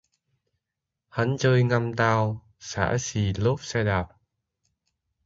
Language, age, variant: Vietnamese, 19-29, Hà Nội